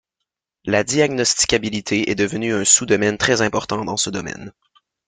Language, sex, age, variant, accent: French, male, 19-29, Français d'Amérique du Nord, Français du Canada